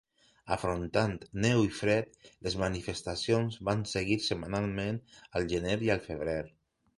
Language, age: Catalan, 40-49